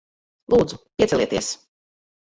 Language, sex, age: Latvian, female, 40-49